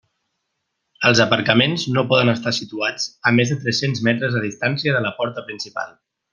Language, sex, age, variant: Catalan, male, 30-39, Central